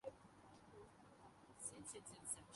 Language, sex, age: Urdu, male, 19-29